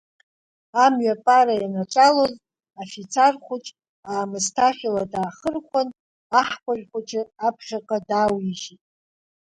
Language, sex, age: Abkhazian, female, 50-59